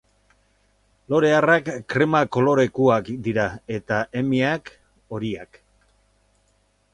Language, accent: Basque, Mendebalekoa (Araba, Bizkaia, Gipuzkoako mendebaleko herri batzuk)